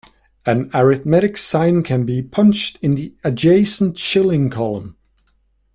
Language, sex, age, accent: English, male, 19-29, United States English